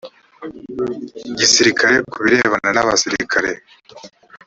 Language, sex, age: Kinyarwanda, male, 19-29